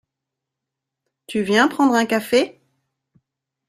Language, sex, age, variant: French, female, 40-49, Français de métropole